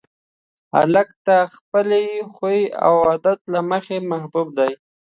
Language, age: Pashto, under 19